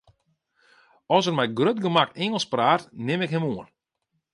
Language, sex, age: Western Frisian, male, 30-39